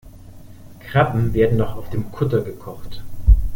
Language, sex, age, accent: German, male, 40-49, Deutschland Deutsch